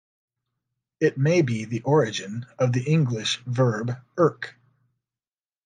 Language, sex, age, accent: English, male, 50-59, United States English